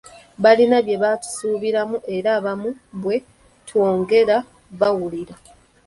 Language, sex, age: Ganda, female, 19-29